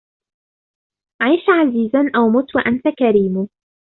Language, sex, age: Arabic, female, 19-29